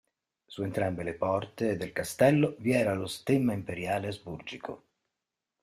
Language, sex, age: Italian, male, 40-49